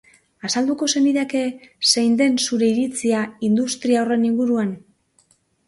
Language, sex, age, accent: Basque, female, 40-49, Mendebalekoa (Araba, Bizkaia, Gipuzkoako mendebaleko herri batzuk)